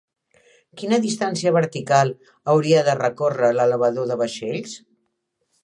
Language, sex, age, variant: Catalan, female, 60-69, Central